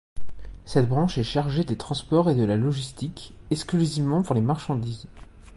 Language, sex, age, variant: French, male, 19-29, Français de métropole